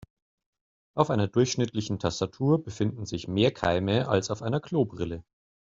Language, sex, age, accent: German, male, 40-49, Deutschland Deutsch